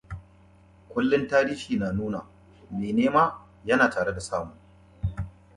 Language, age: English, 30-39